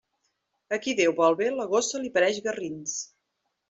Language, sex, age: Catalan, female, 40-49